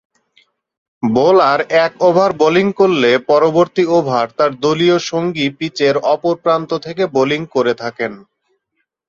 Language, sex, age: Bengali, male, 19-29